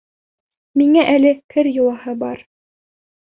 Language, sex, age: Bashkir, female, 19-29